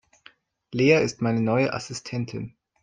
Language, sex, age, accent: German, male, 19-29, Deutschland Deutsch